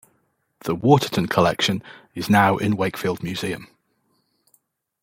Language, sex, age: English, male, 40-49